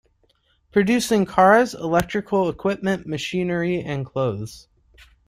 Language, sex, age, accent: English, male, 19-29, United States English